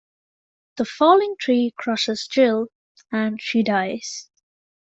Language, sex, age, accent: English, female, 19-29, England English